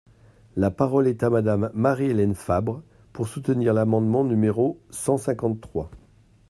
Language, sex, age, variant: French, male, 50-59, Français de métropole